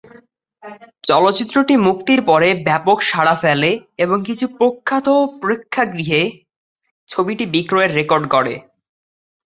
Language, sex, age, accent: Bengali, male, 19-29, Bangladeshi